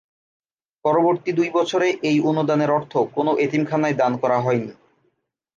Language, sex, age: Bengali, male, 19-29